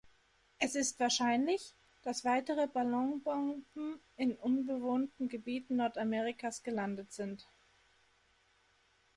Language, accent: German, Deutschland Deutsch